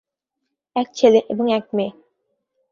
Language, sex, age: Bengali, female, 30-39